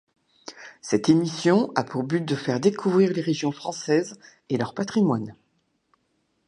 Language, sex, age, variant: French, female, 60-69, Français de métropole